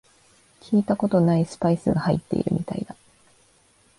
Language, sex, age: Japanese, female, 19-29